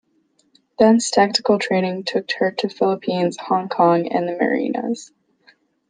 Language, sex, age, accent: English, female, under 19, United States English